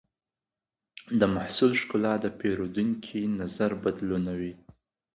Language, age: Pashto, 19-29